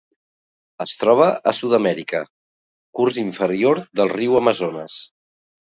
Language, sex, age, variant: Catalan, male, 50-59, Central